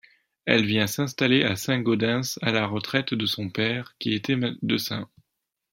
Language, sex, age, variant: French, male, 19-29, Français de métropole